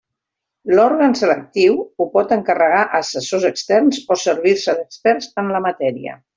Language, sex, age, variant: Catalan, female, 50-59, Central